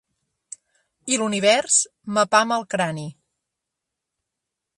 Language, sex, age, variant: Catalan, female, 40-49, Central